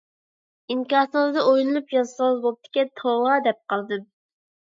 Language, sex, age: Uyghur, female, under 19